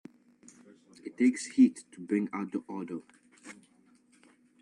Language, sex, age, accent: English, male, under 19, United States English